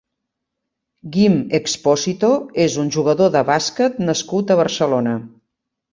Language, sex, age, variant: Catalan, female, 60-69, Central